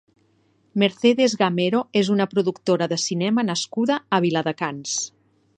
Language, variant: Catalan, Nord-Occidental